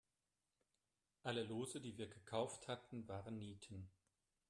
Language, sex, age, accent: German, male, 50-59, Deutschland Deutsch